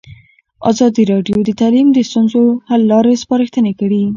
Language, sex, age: Pashto, female, 40-49